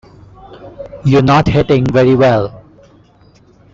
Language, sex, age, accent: English, male, 19-29, India and South Asia (India, Pakistan, Sri Lanka)